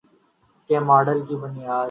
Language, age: Urdu, 19-29